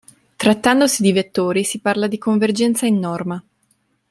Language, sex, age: Italian, female, 19-29